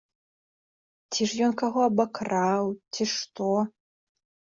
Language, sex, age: Belarusian, female, 19-29